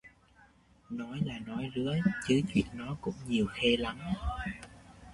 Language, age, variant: Vietnamese, 19-29, Sài Gòn